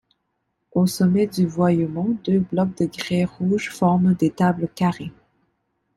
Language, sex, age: French, female, 30-39